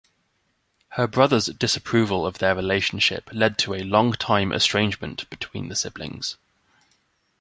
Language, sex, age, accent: English, male, 19-29, England English